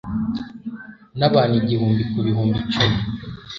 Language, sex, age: Kinyarwanda, male, under 19